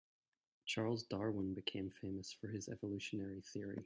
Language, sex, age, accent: English, male, 30-39, Irish English